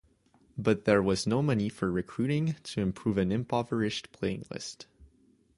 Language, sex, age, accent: English, male, 19-29, Canadian English